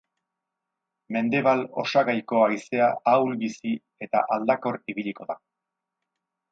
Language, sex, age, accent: Basque, male, 50-59, Erdialdekoa edo Nafarra (Gipuzkoa, Nafarroa)